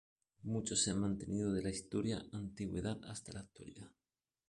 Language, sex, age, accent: Spanish, male, 40-49, España: Sur peninsular (Andalucia, Extremadura, Murcia)